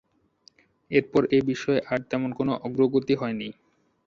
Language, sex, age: Bengali, male, 19-29